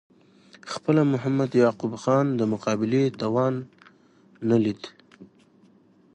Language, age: Pashto, 19-29